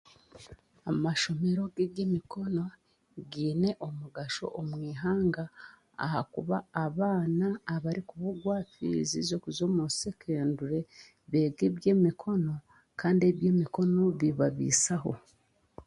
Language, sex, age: Chiga, female, 30-39